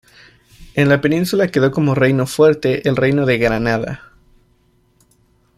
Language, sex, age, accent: Spanish, male, 19-29, México